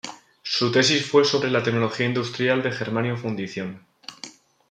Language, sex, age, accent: Spanish, male, 19-29, España: Centro-Sur peninsular (Madrid, Toledo, Castilla-La Mancha)